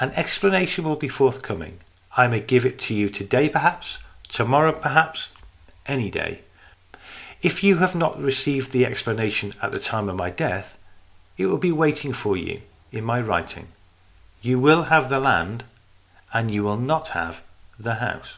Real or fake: real